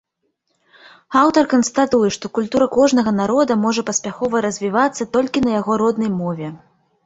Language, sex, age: Belarusian, female, 19-29